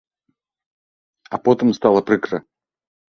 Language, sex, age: Belarusian, male, 30-39